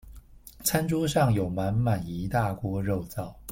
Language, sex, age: Chinese, male, 30-39